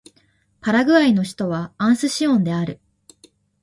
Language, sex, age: Japanese, female, 19-29